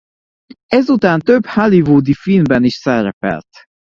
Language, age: Hungarian, 19-29